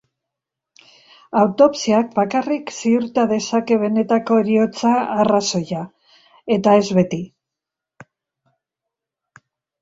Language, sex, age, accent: Basque, female, 70-79, Mendebalekoa (Araba, Bizkaia, Gipuzkoako mendebaleko herri batzuk)